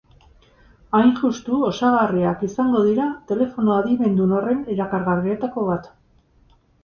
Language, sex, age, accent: Basque, female, 50-59, Erdialdekoa edo Nafarra (Gipuzkoa, Nafarroa)